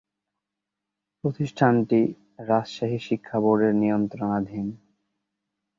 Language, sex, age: Bengali, male, 19-29